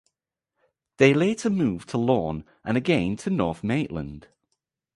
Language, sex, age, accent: English, male, 30-39, England English